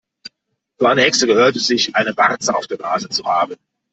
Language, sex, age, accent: German, male, 30-39, Deutschland Deutsch